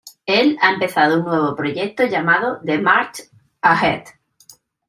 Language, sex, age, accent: Spanish, female, 30-39, España: Centro-Sur peninsular (Madrid, Toledo, Castilla-La Mancha)